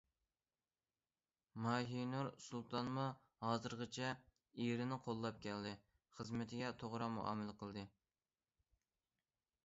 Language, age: Uyghur, 19-29